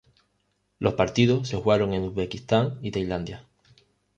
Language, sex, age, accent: Spanish, male, 30-39, España: Islas Canarias